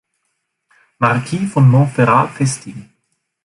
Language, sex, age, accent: German, male, 19-29, Deutschland Deutsch